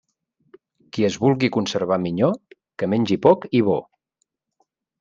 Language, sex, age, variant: Catalan, male, 40-49, Central